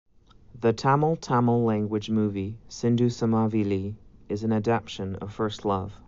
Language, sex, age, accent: English, male, 30-39, Canadian English